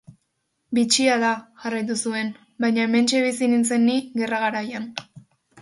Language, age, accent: Basque, under 19, Mendebalekoa (Araba, Bizkaia, Gipuzkoako mendebaleko herri batzuk)